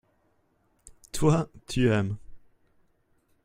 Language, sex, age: French, male, 30-39